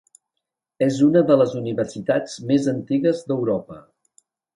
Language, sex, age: Catalan, male, 50-59